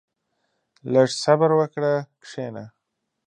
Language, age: Pashto, 19-29